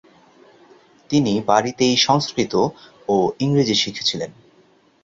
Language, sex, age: Bengali, male, 30-39